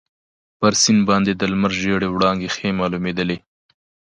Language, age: Pashto, 30-39